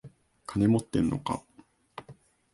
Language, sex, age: Japanese, male, 19-29